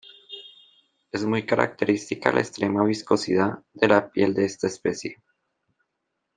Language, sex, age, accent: Spanish, male, 19-29, Andino-Pacífico: Colombia, Perú, Ecuador, oeste de Bolivia y Venezuela andina